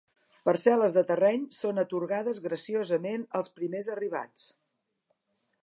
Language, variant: Catalan, Central